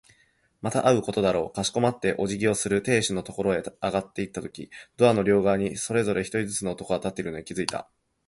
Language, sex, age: Japanese, male, 19-29